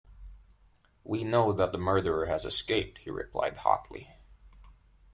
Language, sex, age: English, male, 19-29